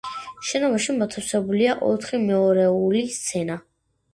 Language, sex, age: Georgian, female, 19-29